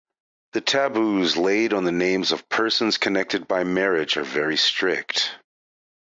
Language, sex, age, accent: English, male, 40-49, United States English